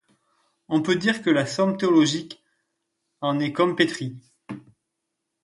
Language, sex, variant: French, male, Français de métropole